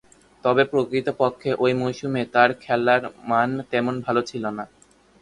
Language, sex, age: Bengali, male, under 19